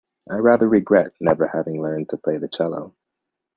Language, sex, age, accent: English, male, 30-39, United States English